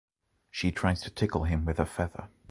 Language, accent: English, England English